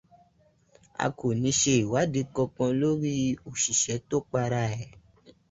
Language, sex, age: Yoruba, male, 19-29